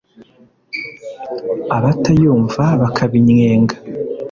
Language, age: Kinyarwanda, 19-29